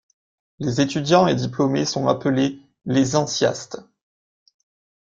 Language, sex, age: French, male, 19-29